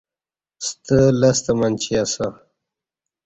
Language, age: Kati, 19-29